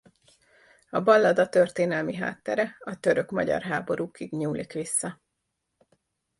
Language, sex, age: Hungarian, female, 40-49